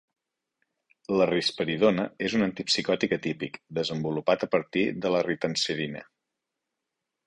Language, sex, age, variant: Catalan, male, 40-49, Central